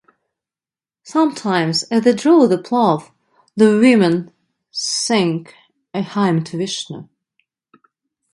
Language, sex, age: English, female, 50-59